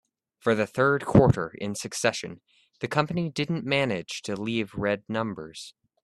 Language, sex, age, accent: English, male, 19-29, United States English